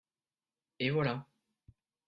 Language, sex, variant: French, male, Français de métropole